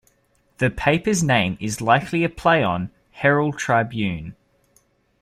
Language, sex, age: English, male, 19-29